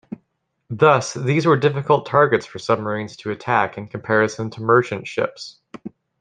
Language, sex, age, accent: English, female, 19-29, United States English